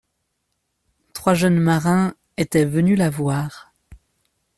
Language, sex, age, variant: French, male, 19-29, Français de métropole